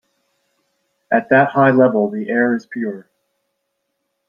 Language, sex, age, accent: English, male, 40-49, United States English